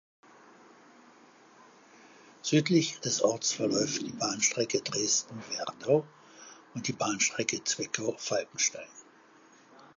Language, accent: German, Deutschland Deutsch